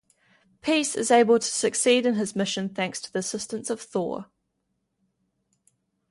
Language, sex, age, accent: English, female, 19-29, New Zealand English